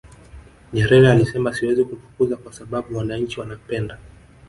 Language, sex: Swahili, male